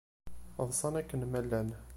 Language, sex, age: Kabyle, male, 30-39